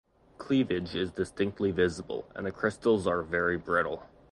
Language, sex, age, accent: English, male, 19-29, United States English